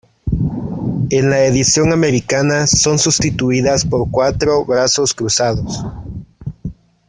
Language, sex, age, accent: Spanish, male, 19-29, América central